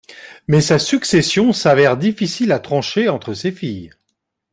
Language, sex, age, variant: French, male, 50-59, Français de métropole